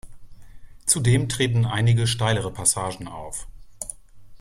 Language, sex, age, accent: German, male, 30-39, Deutschland Deutsch